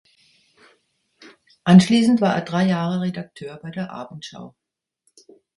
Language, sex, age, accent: German, female, 60-69, Deutschland Deutsch